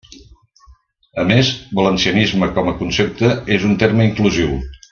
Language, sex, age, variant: Catalan, male, 70-79, Central